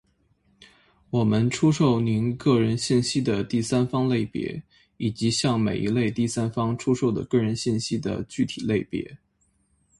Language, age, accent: Chinese, 19-29, 出生地：山西省